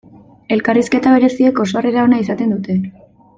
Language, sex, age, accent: Basque, female, 19-29, Erdialdekoa edo Nafarra (Gipuzkoa, Nafarroa)